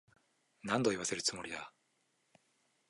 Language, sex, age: Japanese, male, 19-29